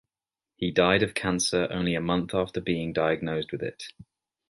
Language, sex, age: English, male, 19-29